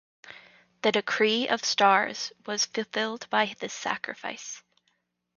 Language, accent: English, United States English; Canadian English